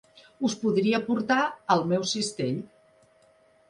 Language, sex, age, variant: Catalan, female, 50-59, Central